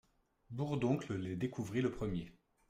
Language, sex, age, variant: French, male, 30-39, Français de métropole